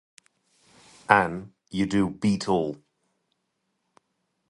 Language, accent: English, England English